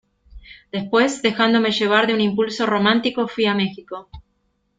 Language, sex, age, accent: Spanish, female, 40-49, Rioplatense: Argentina, Uruguay, este de Bolivia, Paraguay